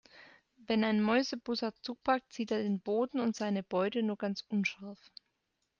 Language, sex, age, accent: German, female, 19-29, Deutschland Deutsch